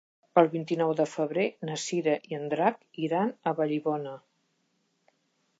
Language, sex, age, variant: Catalan, female, 60-69, Central